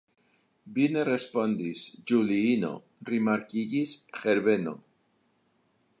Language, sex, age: Esperanto, male, 60-69